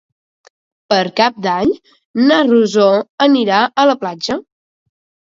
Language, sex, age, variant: Catalan, male, 40-49, Central